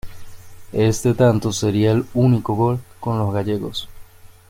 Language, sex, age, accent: Spanish, male, under 19, Caribe: Cuba, Venezuela, Puerto Rico, República Dominicana, Panamá, Colombia caribeña, México caribeño, Costa del golfo de México